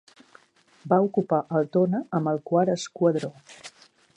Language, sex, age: Catalan, female, 50-59